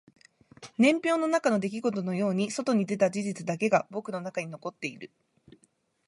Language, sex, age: Japanese, female, 19-29